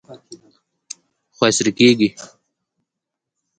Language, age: Pashto, 19-29